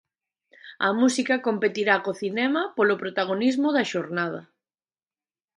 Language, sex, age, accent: Galician, female, 40-49, Atlántico (seseo e gheada)